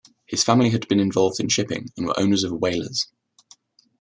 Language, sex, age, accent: English, male, 19-29, England English